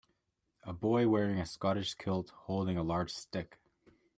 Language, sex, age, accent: English, male, 19-29, United States English